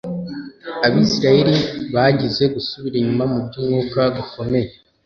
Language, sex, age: Kinyarwanda, male, under 19